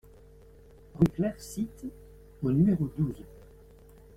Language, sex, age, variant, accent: French, male, 60-69, Français d'Europe, Français de Belgique